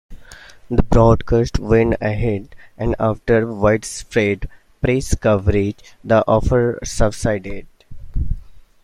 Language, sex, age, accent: English, male, 19-29, United States English